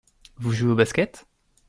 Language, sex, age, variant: French, male, 19-29, Français de métropole